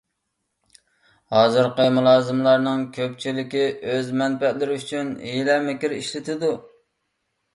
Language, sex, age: Uyghur, male, 30-39